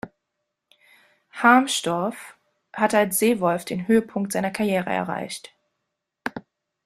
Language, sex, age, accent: German, female, 19-29, Deutschland Deutsch